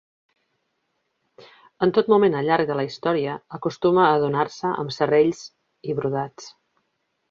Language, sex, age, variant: Catalan, female, 40-49, Central